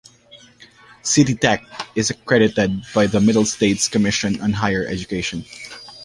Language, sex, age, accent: English, male, 19-29, Filipino